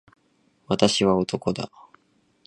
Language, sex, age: Japanese, male, 19-29